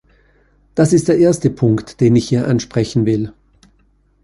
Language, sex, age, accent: German, male, 50-59, Österreichisches Deutsch